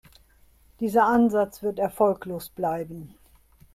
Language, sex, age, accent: German, female, 70-79, Deutschland Deutsch